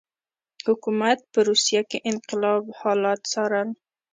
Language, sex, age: Pashto, female, 19-29